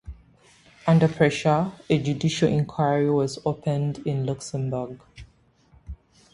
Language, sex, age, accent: English, female, 30-39, England English